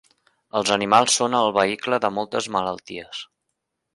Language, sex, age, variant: Catalan, male, 19-29, Central